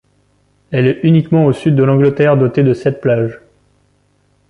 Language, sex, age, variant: French, male, 19-29, Français de métropole